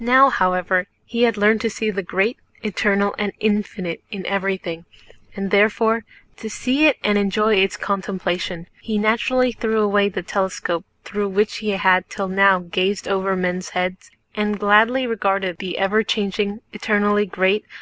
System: none